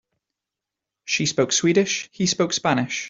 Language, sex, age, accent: English, male, 19-29, Welsh English